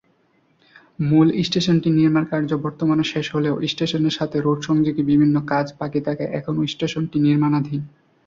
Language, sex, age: Bengali, male, 19-29